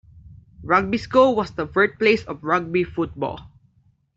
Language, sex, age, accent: English, male, under 19, Filipino